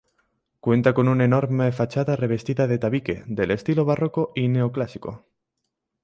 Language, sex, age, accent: Spanish, male, under 19, España: Centro-Sur peninsular (Madrid, Toledo, Castilla-La Mancha)